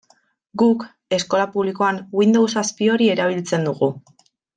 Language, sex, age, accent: Basque, female, 19-29, Mendebalekoa (Araba, Bizkaia, Gipuzkoako mendebaleko herri batzuk)